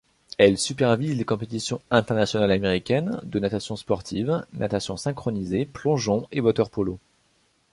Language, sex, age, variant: French, male, 19-29, Français de métropole